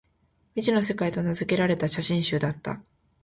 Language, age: Japanese, 19-29